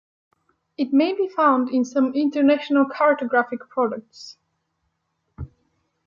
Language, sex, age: English, female, 19-29